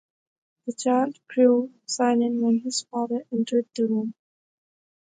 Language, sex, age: English, female, 19-29